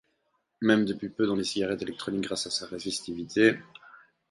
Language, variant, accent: French, Français d'Europe, Français de Suisse